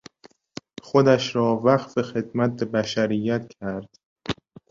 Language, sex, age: Persian, male, 19-29